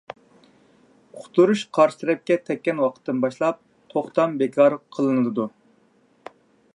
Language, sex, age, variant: Uyghur, male, 80-89, ئۇيغۇر تىلى